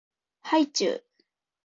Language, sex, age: Japanese, female, 19-29